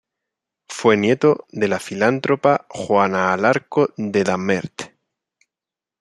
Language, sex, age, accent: Spanish, male, 30-39, España: Centro-Sur peninsular (Madrid, Toledo, Castilla-La Mancha)